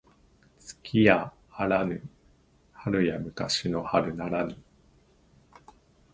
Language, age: Japanese, 40-49